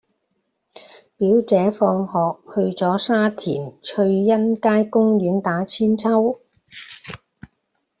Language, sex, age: Cantonese, female, 70-79